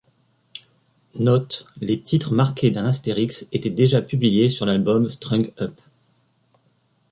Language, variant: French, Français de métropole